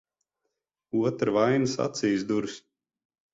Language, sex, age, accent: Latvian, male, 30-39, Riga; Dzimtā valoda; nav